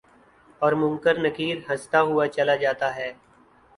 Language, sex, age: Urdu, male, 19-29